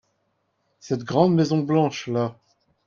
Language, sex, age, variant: French, male, 30-39, Français de métropole